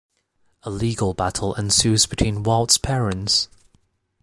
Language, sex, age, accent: English, male, 19-29, Hong Kong English